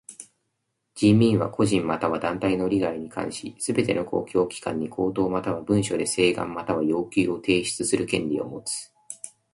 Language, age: Japanese, 19-29